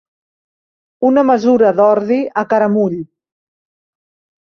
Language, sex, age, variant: Catalan, female, 50-59, Central